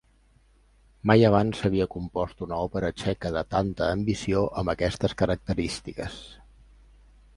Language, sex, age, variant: Catalan, male, 50-59, Central